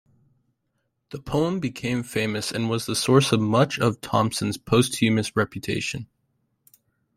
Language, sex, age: English, male, under 19